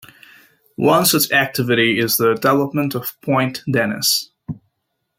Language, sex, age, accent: English, male, 30-39, United States English